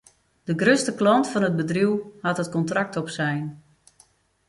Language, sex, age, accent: Western Frisian, female, 40-49, Wâldfrysk